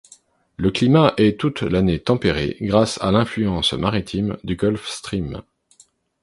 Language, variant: French, Français de métropole